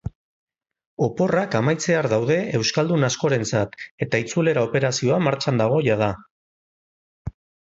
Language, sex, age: Basque, male, 40-49